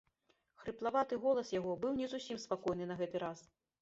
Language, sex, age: Belarusian, female, 50-59